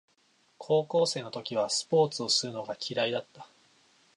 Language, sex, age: Japanese, male, 19-29